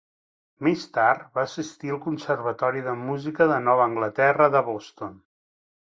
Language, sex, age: Catalan, male, 40-49